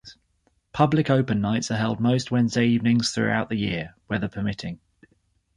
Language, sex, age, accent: English, male, 19-29, England English